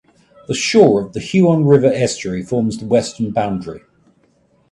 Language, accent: English, England English